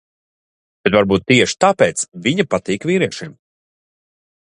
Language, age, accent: Latvian, 30-39, nav